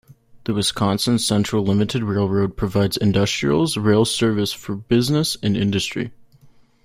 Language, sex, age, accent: English, male, under 19, United States English